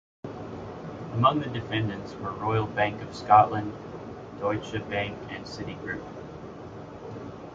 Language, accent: English, United States English